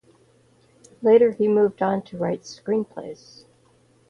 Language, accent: English, United States English